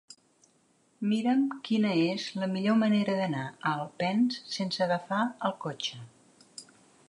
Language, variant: Catalan, Central